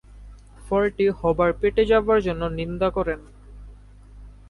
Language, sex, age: Bengali, male, under 19